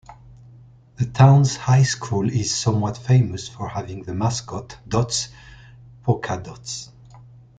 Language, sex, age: English, male, 30-39